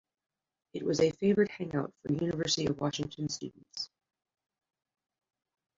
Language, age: English, 30-39